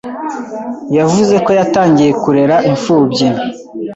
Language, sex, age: Kinyarwanda, male, 19-29